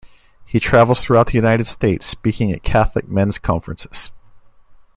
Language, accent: English, United States English